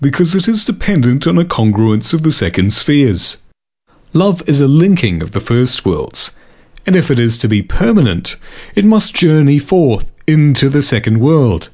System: none